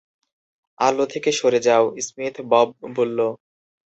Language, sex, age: Bengali, male, 19-29